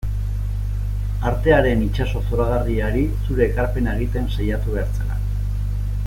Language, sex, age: Basque, male, 50-59